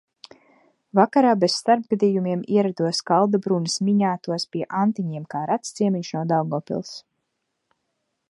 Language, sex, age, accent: Latvian, female, 30-39, bez akcenta